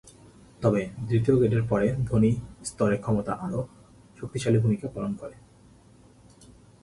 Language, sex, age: Bengali, male, 19-29